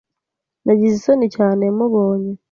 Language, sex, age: Kinyarwanda, female, 30-39